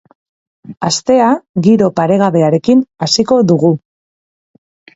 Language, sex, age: Basque, female, 40-49